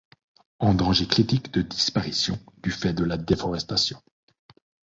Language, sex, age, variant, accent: French, male, 40-49, Français d'Europe, Français de Suisse